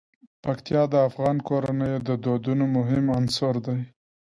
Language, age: Pashto, 19-29